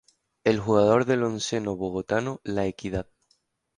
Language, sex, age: Spanish, male, 19-29